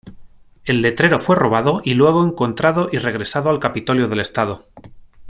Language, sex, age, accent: Spanish, male, 30-39, España: Centro-Sur peninsular (Madrid, Toledo, Castilla-La Mancha)